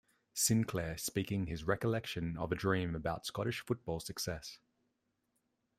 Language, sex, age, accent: English, male, 30-39, Australian English